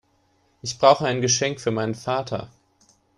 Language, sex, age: German, male, 19-29